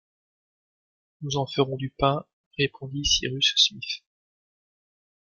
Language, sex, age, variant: French, male, 30-39, Français de métropole